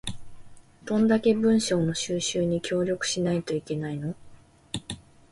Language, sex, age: Japanese, female, 19-29